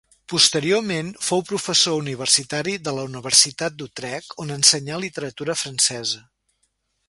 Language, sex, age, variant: Catalan, male, 60-69, Central